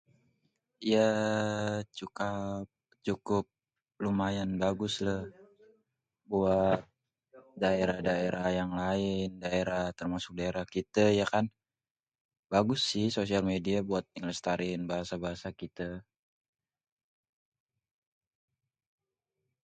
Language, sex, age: Betawi, male, 19-29